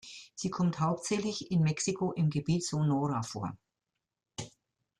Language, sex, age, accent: German, female, 70-79, Deutschland Deutsch